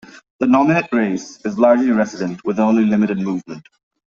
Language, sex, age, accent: English, male, 19-29, England English